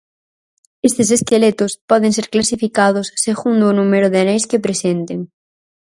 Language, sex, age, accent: Galician, female, under 19, Atlántico (seseo e gheada)